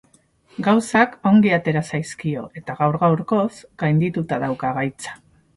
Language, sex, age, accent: Basque, female, 40-49, Mendebalekoa (Araba, Bizkaia, Gipuzkoako mendebaleko herri batzuk)